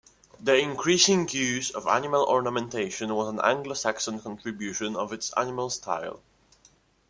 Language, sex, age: English, male, under 19